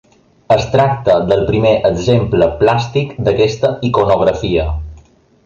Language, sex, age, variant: Catalan, male, 19-29, Balear